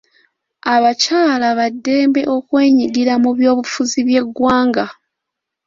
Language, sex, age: Ganda, female, 19-29